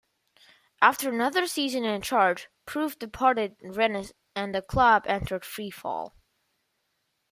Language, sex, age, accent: English, male, under 19, United States English